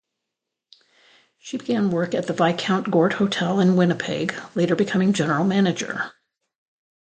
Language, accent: English, United States English